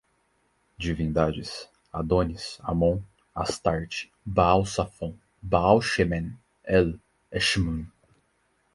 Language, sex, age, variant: Portuguese, male, 19-29, Portuguese (Brasil)